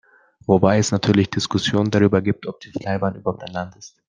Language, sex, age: German, male, under 19